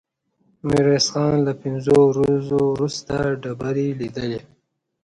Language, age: Pashto, 30-39